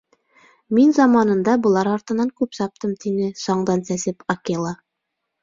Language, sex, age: Bashkir, female, 30-39